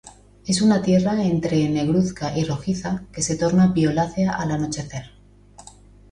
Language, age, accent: Spanish, 40-49, España: Centro-Sur peninsular (Madrid, Toledo, Castilla-La Mancha)